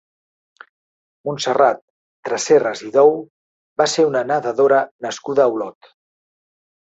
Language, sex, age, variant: Catalan, male, 60-69, Central